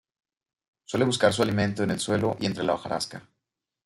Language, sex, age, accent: Spanish, male, 19-29, México